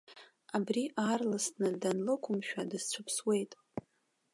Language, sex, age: Abkhazian, female, 19-29